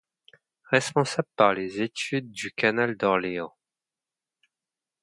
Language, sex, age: French, male, 30-39